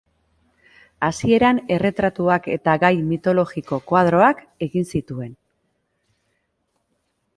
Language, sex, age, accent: Basque, female, 40-49, Erdialdekoa edo Nafarra (Gipuzkoa, Nafarroa)